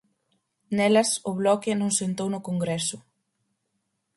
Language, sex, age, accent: Galician, female, 19-29, Normativo (estándar)